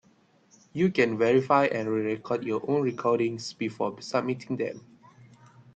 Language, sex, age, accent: English, male, 19-29, Malaysian English